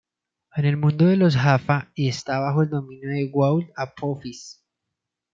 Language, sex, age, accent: Spanish, male, 19-29, Andino-Pacífico: Colombia, Perú, Ecuador, oeste de Bolivia y Venezuela andina